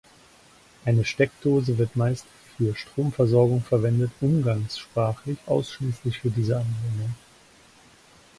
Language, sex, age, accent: German, male, 40-49, Deutschland Deutsch